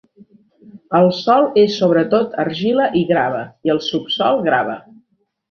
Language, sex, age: Catalan, female, 50-59